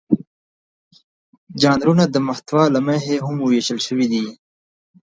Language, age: Pashto, 19-29